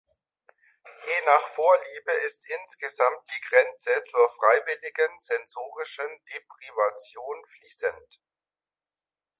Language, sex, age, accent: German, male, 50-59, Deutschland Deutsch